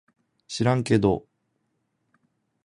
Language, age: Japanese, 19-29